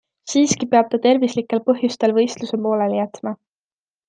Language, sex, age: Estonian, female, 19-29